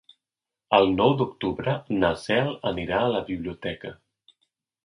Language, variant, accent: Catalan, Central, central